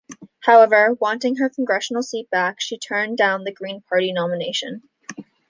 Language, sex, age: English, female, under 19